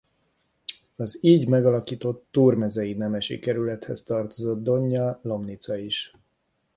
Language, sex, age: Hungarian, male, 50-59